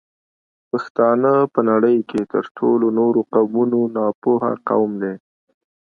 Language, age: Pashto, 30-39